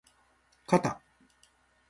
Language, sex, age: Japanese, male, 60-69